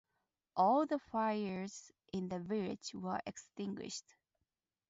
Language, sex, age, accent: English, female, 19-29, United States English